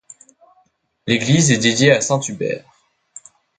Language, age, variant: French, under 19, Français de métropole